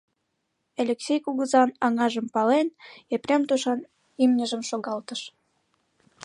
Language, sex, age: Mari, female, 19-29